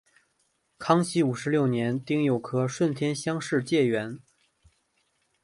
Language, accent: Chinese, 出生地：辽宁省